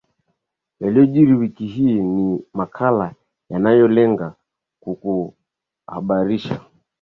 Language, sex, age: Swahili, male, 30-39